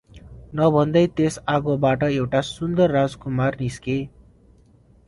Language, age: Nepali, 19-29